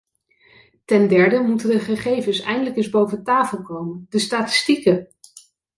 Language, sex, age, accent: Dutch, female, 40-49, Nederlands Nederlands